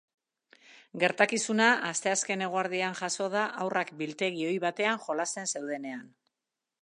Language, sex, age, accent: Basque, female, 50-59, Mendebalekoa (Araba, Bizkaia, Gipuzkoako mendebaleko herri batzuk)